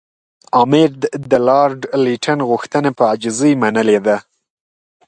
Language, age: Pashto, 19-29